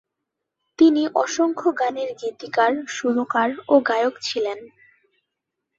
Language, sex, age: Bengali, female, 19-29